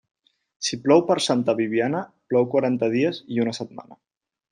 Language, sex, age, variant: Catalan, male, 19-29, Central